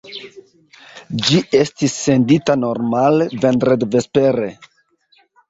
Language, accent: Esperanto, Internacia